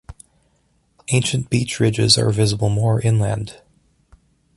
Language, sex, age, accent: English, male, 40-49, Canadian English